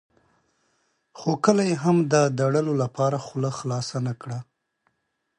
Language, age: Pashto, 30-39